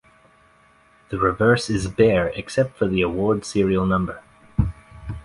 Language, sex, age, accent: English, male, 19-29, Australian English